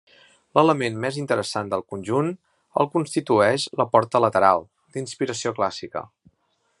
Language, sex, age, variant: Catalan, male, 40-49, Central